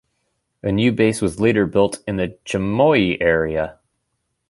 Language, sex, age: English, male, 30-39